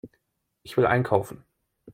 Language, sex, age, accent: German, male, 30-39, Deutschland Deutsch